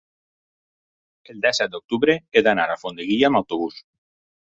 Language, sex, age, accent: Catalan, male, 40-49, valencià